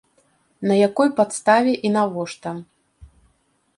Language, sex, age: Belarusian, female, 40-49